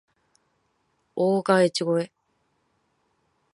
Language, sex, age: Japanese, female, 19-29